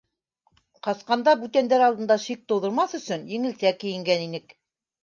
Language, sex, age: Bashkir, female, 60-69